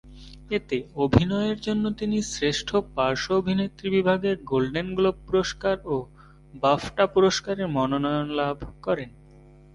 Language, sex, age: Bengali, male, 19-29